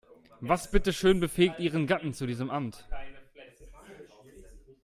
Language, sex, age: German, male, 19-29